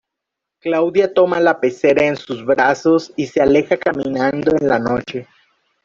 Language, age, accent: Spanish, 30-39, México